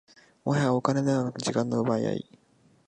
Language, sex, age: Japanese, male, 19-29